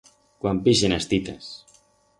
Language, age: Aragonese, 40-49